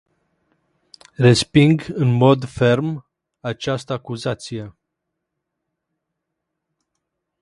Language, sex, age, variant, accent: Romanian, male, 19-29, Romanian-Romania, Muntenesc